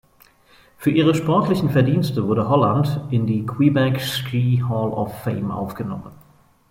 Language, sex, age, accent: German, male, 40-49, Deutschland Deutsch